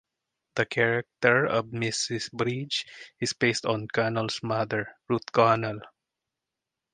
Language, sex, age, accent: English, male, 40-49, Filipino